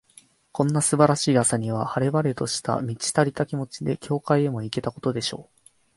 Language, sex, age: Japanese, male, 19-29